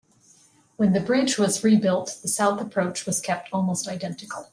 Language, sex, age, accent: English, female, 30-39, Canadian English